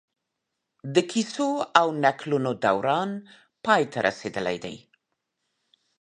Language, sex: Pashto, female